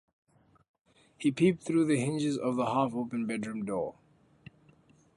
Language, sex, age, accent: English, male, 19-29, Southern African (South Africa, Zimbabwe, Namibia)